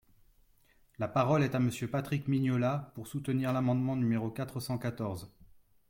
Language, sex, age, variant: French, male, 30-39, Français de métropole